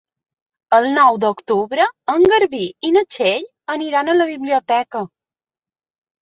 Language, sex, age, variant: Catalan, female, 30-39, Balear